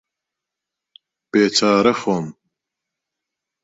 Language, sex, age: Central Kurdish, male, 30-39